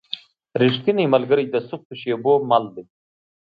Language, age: Pashto, 40-49